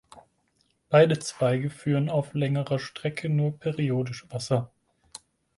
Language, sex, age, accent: German, male, 30-39, Deutschland Deutsch